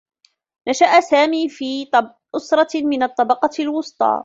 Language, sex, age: Arabic, female, 19-29